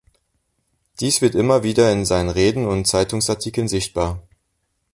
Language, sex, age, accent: German, male, 19-29, Deutschland Deutsch